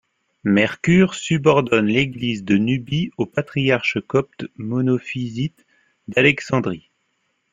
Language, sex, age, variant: French, male, 30-39, Français de métropole